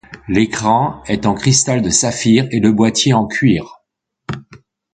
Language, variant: French, Français de métropole